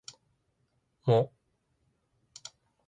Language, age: Japanese, 19-29